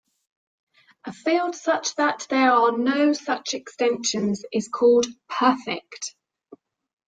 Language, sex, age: English, female, 50-59